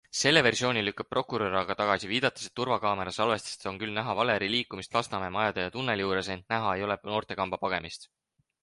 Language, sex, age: Estonian, male, 19-29